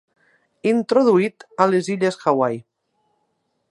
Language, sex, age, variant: Catalan, female, 40-49, Nord-Occidental